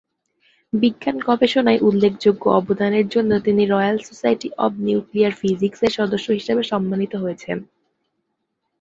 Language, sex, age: Bengali, female, 19-29